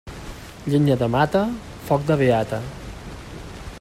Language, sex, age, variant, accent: Catalan, male, 40-49, Central, central